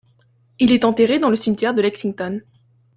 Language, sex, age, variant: French, female, 19-29, Français de métropole